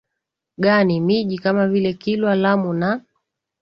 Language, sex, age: Swahili, female, 30-39